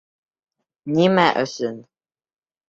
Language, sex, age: Bashkir, male, under 19